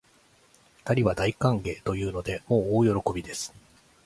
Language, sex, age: Japanese, male, 40-49